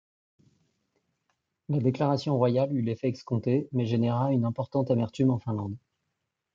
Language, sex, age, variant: French, male, 30-39, Français de métropole